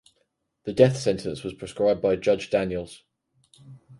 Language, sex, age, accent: English, male, under 19, England English